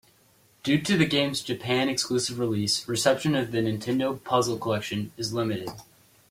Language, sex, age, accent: English, male, under 19, United States English